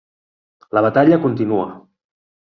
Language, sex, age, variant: Catalan, male, 30-39, Central